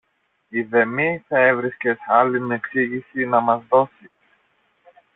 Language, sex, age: Greek, male, 30-39